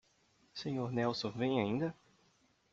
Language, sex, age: Portuguese, male, 19-29